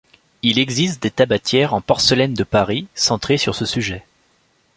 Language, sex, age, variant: French, male, 19-29, Français de métropole